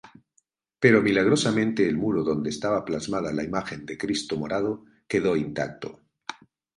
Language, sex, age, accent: Spanish, male, 50-59, Caribe: Cuba, Venezuela, Puerto Rico, República Dominicana, Panamá, Colombia caribeña, México caribeño, Costa del golfo de México